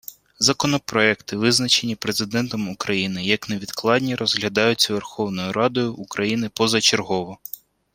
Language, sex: Ukrainian, male